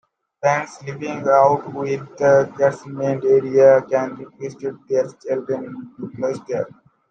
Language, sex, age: English, male, 19-29